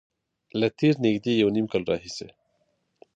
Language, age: Pashto, 30-39